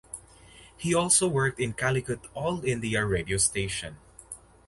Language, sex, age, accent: English, male, under 19, Filipino